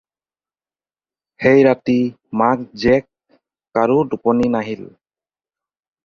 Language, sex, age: Assamese, male, 30-39